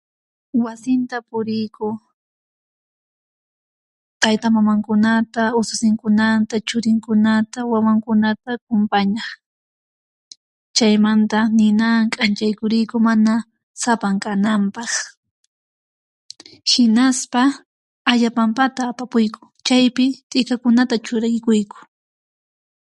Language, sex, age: Puno Quechua, female, 19-29